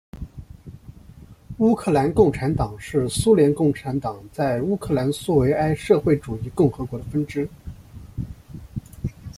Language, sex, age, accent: Chinese, male, 19-29, 出生地：江苏省